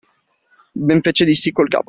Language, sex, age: Italian, male, 19-29